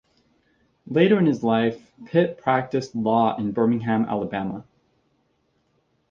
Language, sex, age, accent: English, male, 19-29, United States English